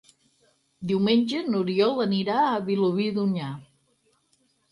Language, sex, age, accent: Catalan, female, 60-69, Empordanès